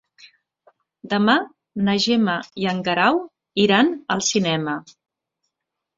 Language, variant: Catalan, Central